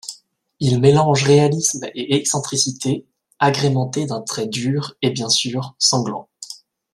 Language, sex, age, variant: French, male, 19-29, Français de métropole